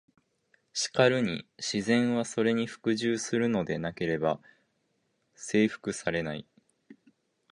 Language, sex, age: Japanese, male, 19-29